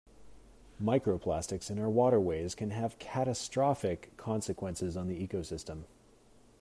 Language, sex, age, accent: English, male, 30-39, Canadian English